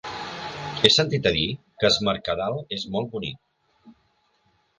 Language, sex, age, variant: Catalan, male, 50-59, Central